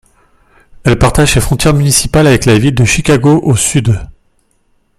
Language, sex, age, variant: French, male, 30-39, Français de métropole